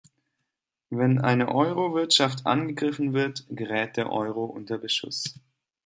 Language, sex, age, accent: German, male, 19-29, Deutschland Deutsch